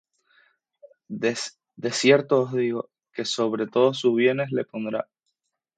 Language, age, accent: Spanish, 19-29, España: Islas Canarias